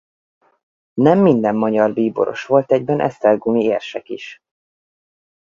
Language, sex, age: Hungarian, male, 30-39